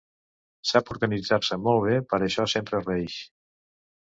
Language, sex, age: Catalan, male, 60-69